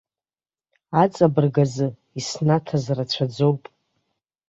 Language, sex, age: Abkhazian, female, 30-39